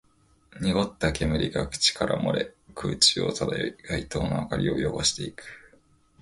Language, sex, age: Japanese, male, 19-29